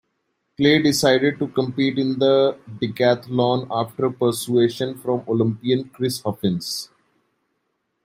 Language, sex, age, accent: English, male, 19-29, India and South Asia (India, Pakistan, Sri Lanka)